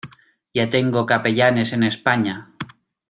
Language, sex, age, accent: Spanish, male, 30-39, España: Norte peninsular (Asturias, Castilla y León, Cantabria, País Vasco, Navarra, Aragón, La Rioja, Guadalajara, Cuenca)